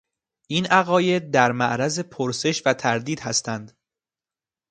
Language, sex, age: Persian, male, 19-29